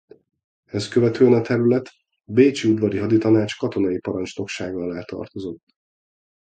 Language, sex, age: Hungarian, male, 40-49